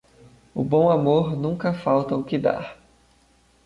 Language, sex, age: Portuguese, male, 30-39